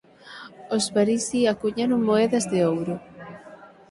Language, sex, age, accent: Galician, female, 19-29, Atlántico (seseo e gheada); Normativo (estándar)